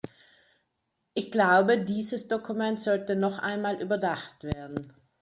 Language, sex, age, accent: German, female, 30-39, Österreichisches Deutsch